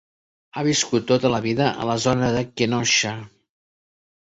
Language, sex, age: Catalan, male, 60-69